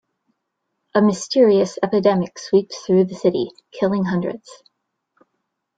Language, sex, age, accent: English, female, 30-39, United States English